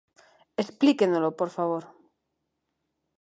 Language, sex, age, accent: Galician, female, 30-39, Neofalante